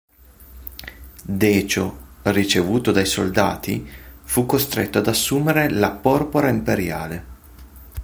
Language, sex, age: Italian, male, 30-39